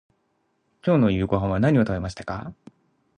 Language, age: Japanese, 30-39